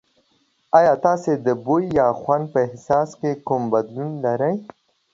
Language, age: Pashto, 19-29